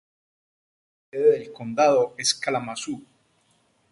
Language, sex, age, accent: Spanish, male, 30-39, Andino-Pacífico: Colombia, Perú, Ecuador, oeste de Bolivia y Venezuela andina